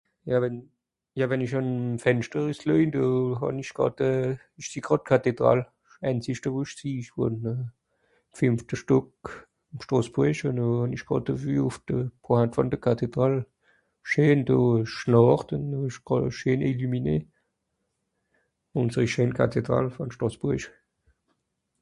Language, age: Swiss German, 30-39